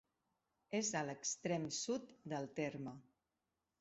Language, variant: Catalan, Central